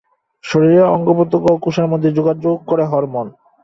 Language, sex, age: Bengali, male, 19-29